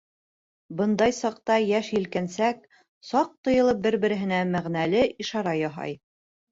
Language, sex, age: Bashkir, female, 30-39